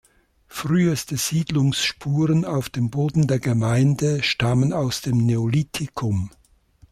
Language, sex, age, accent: German, male, 70-79, Schweizerdeutsch